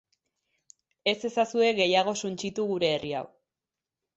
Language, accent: Basque, Erdialdekoa edo Nafarra (Gipuzkoa, Nafarroa)